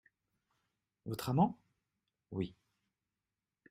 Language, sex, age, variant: French, male, 30-39, Français de métropole